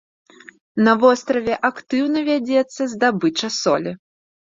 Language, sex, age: Belarusian, female, 19-29